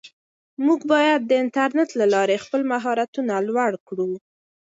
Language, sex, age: Pashto, female, 19-29